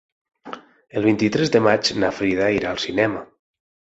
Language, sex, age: Catalan, male, 40-49